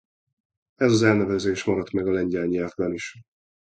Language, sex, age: Hungarian, male, 40-49